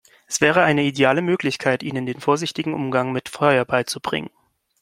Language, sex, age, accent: German, male, 19-29, Deutschland Deutsch